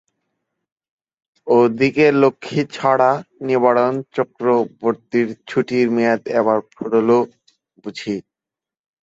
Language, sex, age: Bengali, male, 19-29